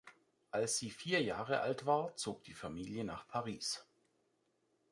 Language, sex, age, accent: German, male, 30-39, Deutschland Deutsch